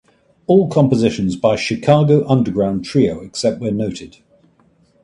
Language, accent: English, England English